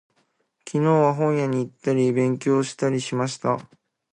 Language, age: Japanese, 19-29